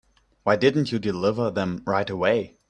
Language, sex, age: English, male, 19-29